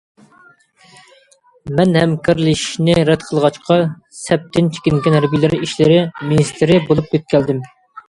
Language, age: Uyghur, 19-29